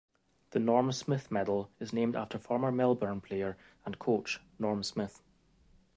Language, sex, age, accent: English, male, 19-29, Scottish English